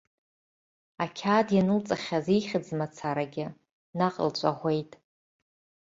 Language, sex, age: Abkhazian, female, 40-49